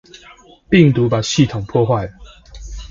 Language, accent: Chinese, 出生地：桃園市